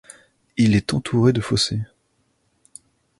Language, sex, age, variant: French, male, 19-29, Français de métropole